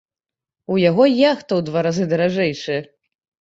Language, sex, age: Belarusian, female, 30-39